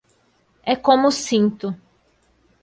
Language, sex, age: Portuguese, female, 30-39